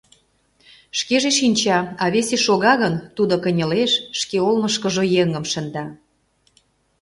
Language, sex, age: Mari, female, 40-49